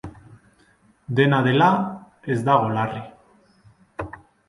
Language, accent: Basque, Mendebalekoa (Araba, Bizkaia, Gipuzkoako mendebaleko herri batzuk)